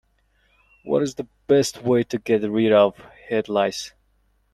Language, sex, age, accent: English, male, 30-39, United States English